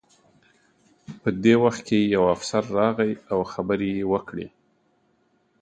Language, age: Pashto, 50-59